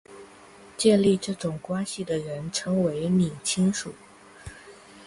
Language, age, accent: Chinese, under 19, 出生地：福建省